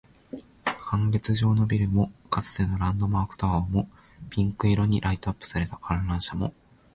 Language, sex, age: Japanese, male, 19-29